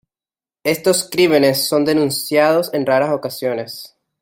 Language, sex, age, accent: Spanish, male, 19-29, Caribe: Cuba, Venezuela, Puerto Rico, República Dominicana, Panamá, Colombia caribeña, México caribeño, Costa del golfo de México